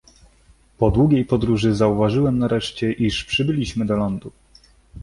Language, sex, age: Polish, male, 19-29